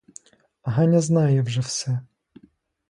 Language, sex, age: Ukrainian, male, 30-39